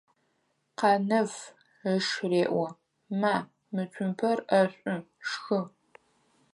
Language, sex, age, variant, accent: Adyghe, female, under 19, Адыгабзэ (Кирил, пстэумэ зэдыряе), Кıэмгуй (Çemguy)